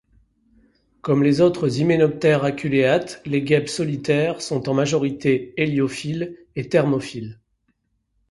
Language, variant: French, Français de métropole